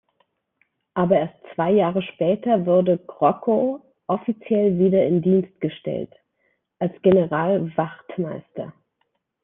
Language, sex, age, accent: German, female, 30-39, Deutschland Deutsch